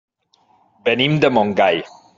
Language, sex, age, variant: Catalan, male, 40-49, Central